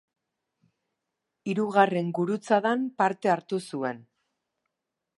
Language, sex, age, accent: Basque, female, 30-39, Mendebalekoa (Araba, Bizkaia, Gipuzkoako mendebaleko herri batzuk)